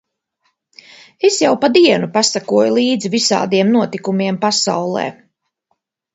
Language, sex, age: Latvian, female, 50-59